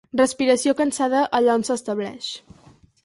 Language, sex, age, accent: Catalan, female, under 19, Girona